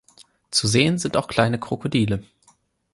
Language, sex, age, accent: German, male, 19-29, Deutschland Deutsch